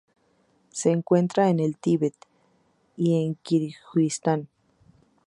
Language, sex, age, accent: Spanish, female, 19-29, México